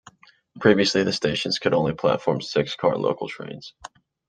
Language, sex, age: English, male, 19-29